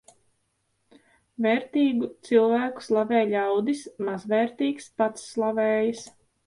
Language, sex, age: Latvian, female, 40-49